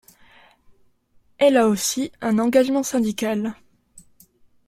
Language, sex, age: French, female, 19-29